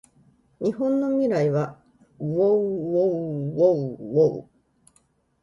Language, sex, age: Japanese, female, 50-59